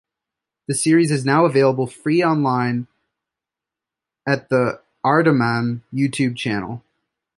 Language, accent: English, United States English